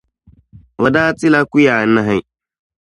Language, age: Dagbani, 19-29